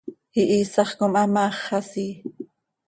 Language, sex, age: Seri, female, 40-49